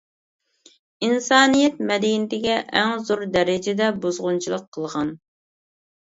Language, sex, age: Uyghur, female, 19-29